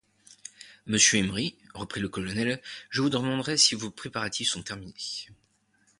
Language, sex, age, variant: French, male, 30-39, Français de métropole